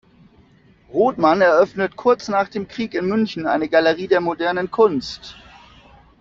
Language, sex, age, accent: German, male, 30-39, Deutschland Deutsch